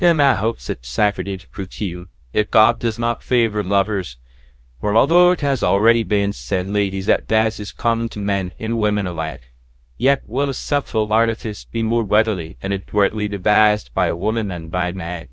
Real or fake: fake